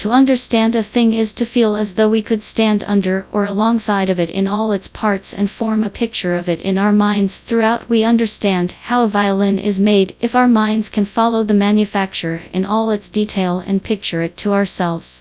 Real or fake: fake